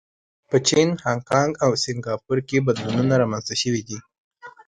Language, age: Pashto, 19-29